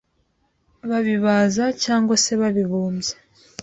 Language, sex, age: Kinyarwanda, female, 19-29